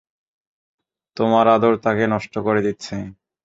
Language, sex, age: Bengali, male, 19-29